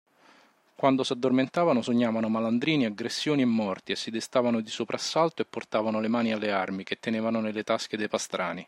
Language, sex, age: Italian, male, 40-49